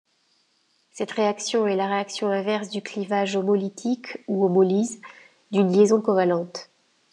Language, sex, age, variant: French, female, 50-59, Français de métropole